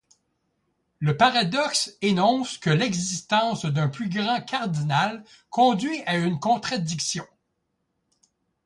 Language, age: French, 60-69